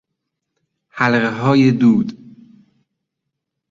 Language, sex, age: Persian, male, 30-39